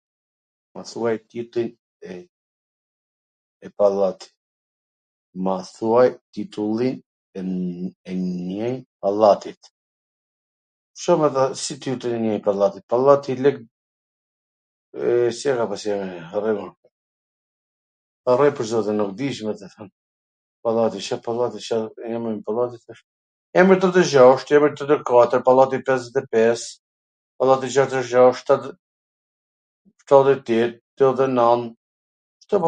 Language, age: Gheg Albanian, 50-59